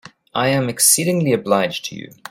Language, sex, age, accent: English, male, 30-39, Southern African (South Africa, Zimbabwe, Namibia)